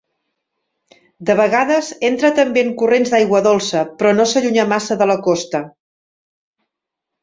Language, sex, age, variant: Catalan, female, 50-59, Septentrional